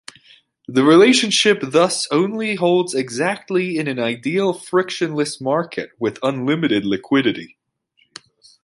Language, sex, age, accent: English, male, 19-29, United States English